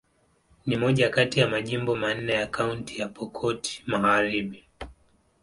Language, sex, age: Swahili, male, 19-29